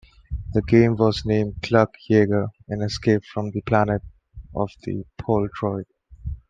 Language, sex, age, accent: English, male, 19-29, India and South Asia (India, Pakistan, Sri Lanka)